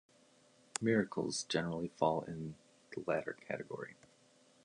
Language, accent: English, United States English